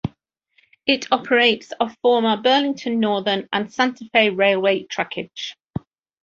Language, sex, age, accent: English, female, 50-59, England English